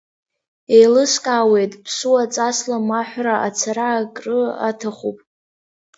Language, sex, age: Abkhazian, female, under 19